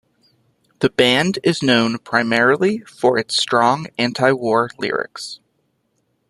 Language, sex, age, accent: English, male, 30-39, United States English